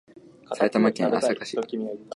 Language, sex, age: Japanese, male, 19-29